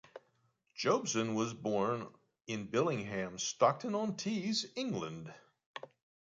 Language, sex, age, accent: English, male, 70-79, United States English